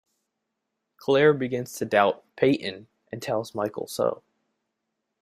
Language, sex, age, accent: English, male, 19-29, United States English